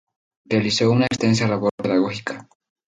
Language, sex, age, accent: Spanish, male, 19-29, México